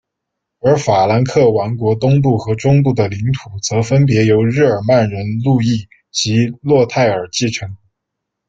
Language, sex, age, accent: Chinese, male, 19-29, 出生地：四川省